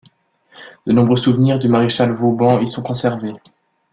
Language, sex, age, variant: French, male, under 19, Français de métropole